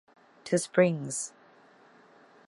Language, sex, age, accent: English, female, 30-39, United States English